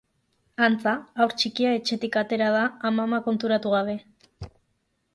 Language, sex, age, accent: Basque, female, 19-29, Mendebalekoa (Araba, Bizkaia, Gipuzkoako mendebaleko herri batzuk)